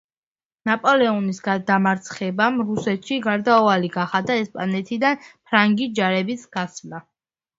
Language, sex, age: Georgian, female, under 19